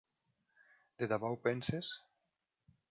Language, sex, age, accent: Catalan, male, 19-29, valencià